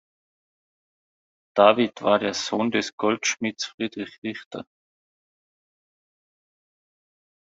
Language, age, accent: German, 30-39, Österreichisches Deutsch